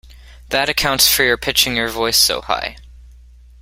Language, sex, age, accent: English, male, under 19, United States English